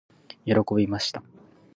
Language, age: Japanese, 19-29